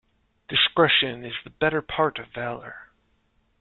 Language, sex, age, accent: English, male, 30-39, United States English